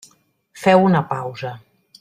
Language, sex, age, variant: Catalan, female, 30-39, Central